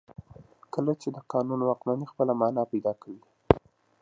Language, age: Pashto, 19-29